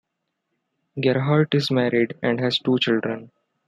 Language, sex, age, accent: English, male, 19-29, India and South Asia (India, Pakistan, Sri Lanka)